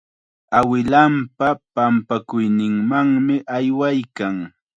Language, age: Chiquián Ancash Quechua, 19-29